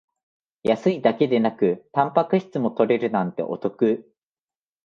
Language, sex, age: Japanese, male, 19-29